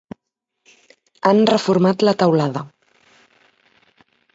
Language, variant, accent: Catalan, Central, central; estàndard